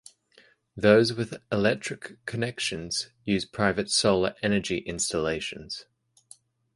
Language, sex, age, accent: English, male, 19-29, Australian English